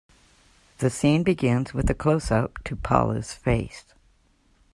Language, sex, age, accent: English, female, 30-39, United States English